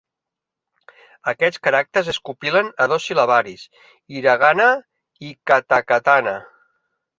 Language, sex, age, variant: Catalan, male, 40-49, Central